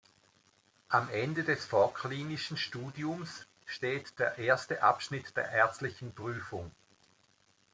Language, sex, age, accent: German, male, 60-69, Schweizerdeutsch